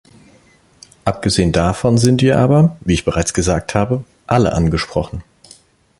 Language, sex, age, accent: German, male, 30-39, Deutschland Deutsch